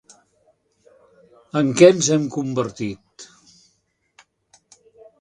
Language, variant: Catalan, Central